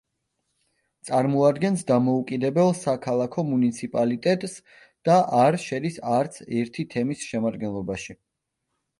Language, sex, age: Georgian, male, 19-29